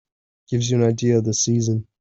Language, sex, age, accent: English, male, 19-29, United States English